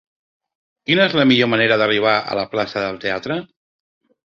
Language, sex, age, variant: Catalan, male, 40-49, Central